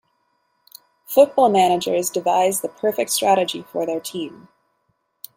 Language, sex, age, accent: English, female, 30-39, United States English